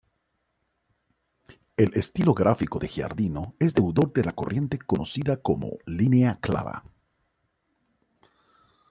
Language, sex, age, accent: Spanish, male, 50-59, América central